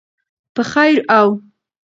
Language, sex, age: Pashto, female, under 19